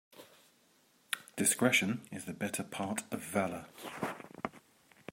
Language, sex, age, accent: English, male, 50-59, England English